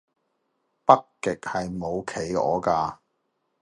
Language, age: Cantonese, 40-49